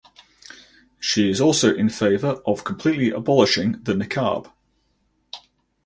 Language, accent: English, England English